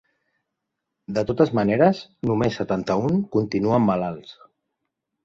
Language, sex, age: Catalan, male, 30-39